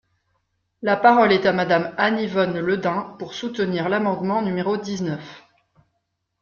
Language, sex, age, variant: French, female, 40-49, Français de métropole